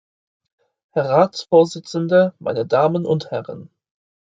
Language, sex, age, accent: German, male, 19-29, Britisches Deutsch